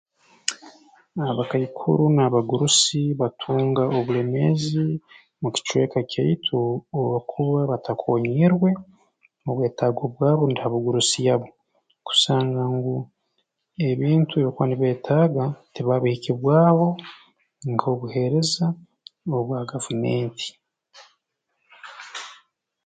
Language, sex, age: Tooro, male, 19-29